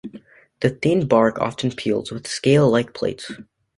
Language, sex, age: English, male, under 19